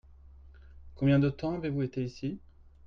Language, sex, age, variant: French, male, 30-39, Français de métropole